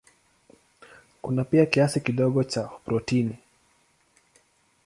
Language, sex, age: Swahili, male, 30-39